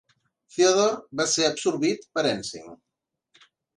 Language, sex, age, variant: Catalan, male, 30-39, Central